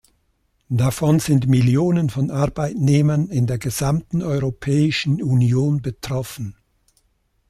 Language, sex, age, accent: German, male, 70-79, Schweizerdeutsch